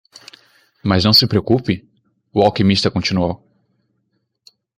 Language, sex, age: Portuguese, male, 19-29